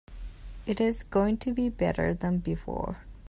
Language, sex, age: English, female, 19-29